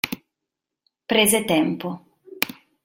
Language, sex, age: Italian, female, 30-39